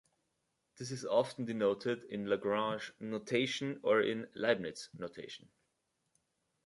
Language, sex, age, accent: English, male, 19-29, United States English